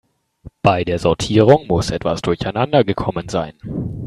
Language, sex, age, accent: German, male, 19-29, Deutschland Deutsch